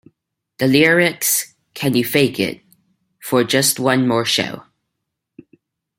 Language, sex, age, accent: English, male, under 19, United States English